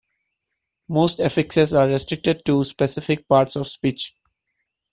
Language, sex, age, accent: English, male, 19-29, India and South Asia (India, Pakistan, Sri Lanka)